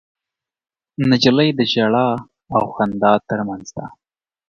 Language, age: Pashto, 19-29